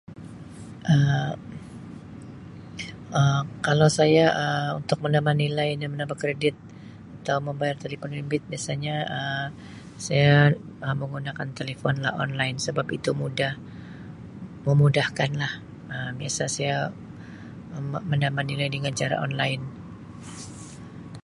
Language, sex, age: Sabah Malay, female, 50-59